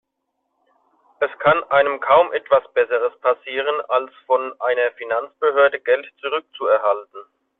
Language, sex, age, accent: German, male, 30-39, Deutschland Deutsch